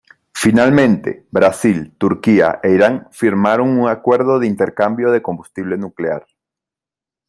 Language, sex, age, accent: Spanish, male, 40-49, Caribe: Cuba, Venezuela, Puerto Rico, República Dominicana, Panamá, Colombia caribeña, México caribeño, Costa del golfo de México